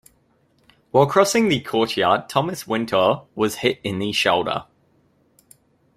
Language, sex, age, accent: English, male, 19-29, Australian English